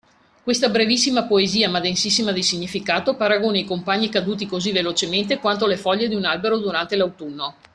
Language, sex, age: Italian, female, 50-59